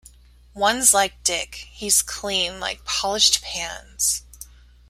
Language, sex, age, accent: English, female, 30-39, United States English